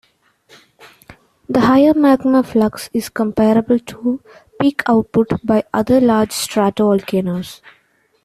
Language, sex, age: English, female, 19-29